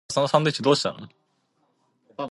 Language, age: English, 19-29